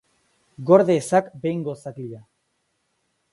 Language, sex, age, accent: Basque, male, under 19, Mendebalekoa (Araba, Bizkaia, Gipuzkoako mendebaleko herri batzuk)